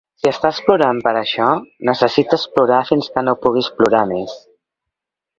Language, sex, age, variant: Catalan, female, 50-59, Central